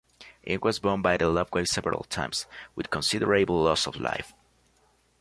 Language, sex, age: English, male, under 19